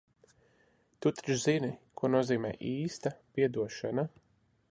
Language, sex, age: Latvian, male, 30-39